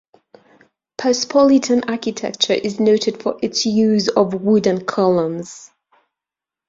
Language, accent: English, England English